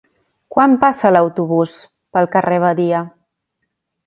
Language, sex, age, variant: Catalan, female, 19-29, Central